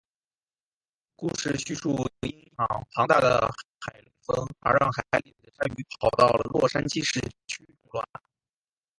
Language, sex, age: Chinese, male, 19-29